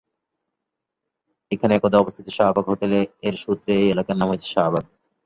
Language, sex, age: Bengali, male, 19-29